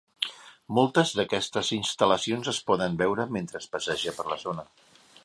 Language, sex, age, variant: Catalan, male, 50-59, Central